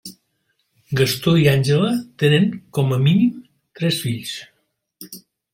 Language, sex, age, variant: Catalan, male, 60-69, Central